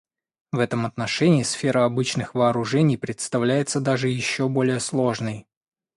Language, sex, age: Russian, male, 30-39